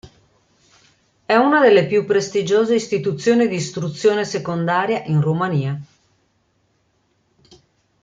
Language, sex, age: Italian, female, 50-59